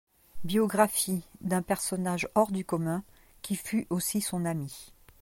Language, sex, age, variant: French, female, 50-59, Français de métropole